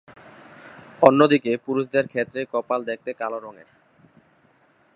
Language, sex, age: Bengali, male, 19-29